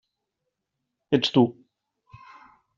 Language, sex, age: Catalan, male, 40-49